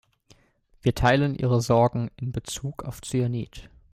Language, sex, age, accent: German, male, 19-29, Deutschland Deutsch